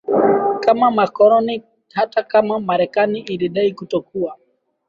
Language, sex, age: Swahili, male, 19-29